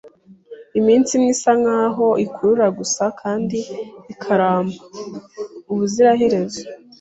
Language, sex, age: Kinyarwanda, female, 19-29